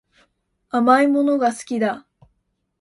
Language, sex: Japanese, female